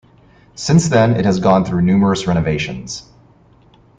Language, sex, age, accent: English, male, 30-39, United States English